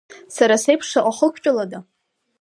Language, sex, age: Abkhazian, female, under 19